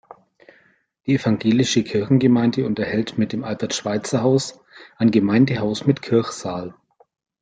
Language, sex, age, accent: German, male, 40-49, Deutschland Deutsch